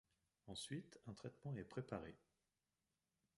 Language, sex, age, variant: French, male, 40-49, Français de métropole